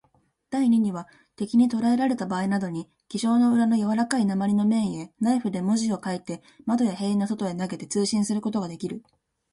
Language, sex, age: Japanese, female, 19-29